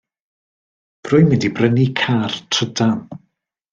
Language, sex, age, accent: Welsh, male, 30-39, Y Deyrnas Unedig Cymraeg